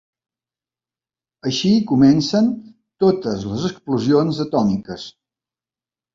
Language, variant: Catalan, Balear